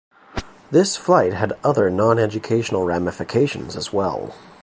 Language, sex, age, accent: English, male, 19-29, Canadian English